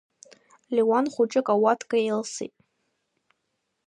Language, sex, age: Abkhazian, female, under 19